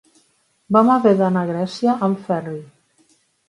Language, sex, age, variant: Catalan, female, 50-59, Central